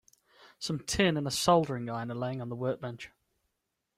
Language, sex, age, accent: English, male, 30-39, England English